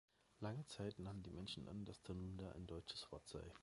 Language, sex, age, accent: German, male, 19-29, Deutschland Deutsch